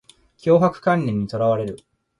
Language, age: Japanese, 19-29